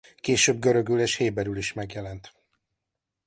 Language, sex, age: Hungarian, male, 50-59